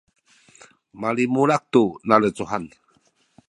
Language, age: Sakizaya, 60-69